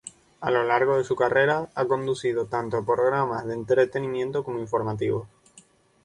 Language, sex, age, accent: Spanish, male, 19-29, España: Islas Canarias